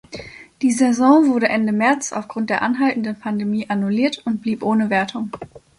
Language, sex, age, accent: German, female, 19-29, Deutschland Deutsch